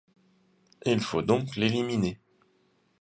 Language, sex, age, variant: French, male, 30-39, Français de métropole